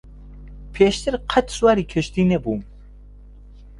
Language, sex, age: Central Kurdish, male, 19-29